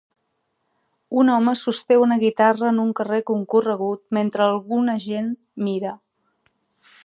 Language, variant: Catalan, Central